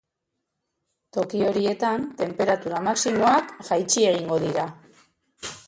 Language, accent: Basque, Mendebalekoa (Araba, Bizkaia, Gipuzkoako mendebaleko herri batzuk)